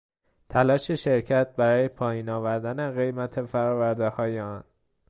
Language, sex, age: Persian, male, 19-29